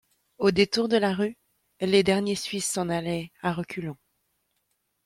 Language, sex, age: French, female, 30-39